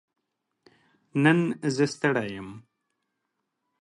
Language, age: Pashto, 30-39